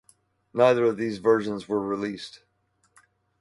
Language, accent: English, United States English